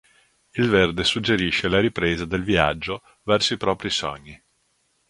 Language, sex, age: Italian, male, 50-59